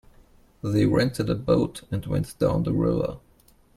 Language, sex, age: English, male, 19-29